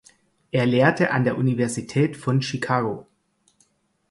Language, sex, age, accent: German, male, 30-39, Deutschland Deutsch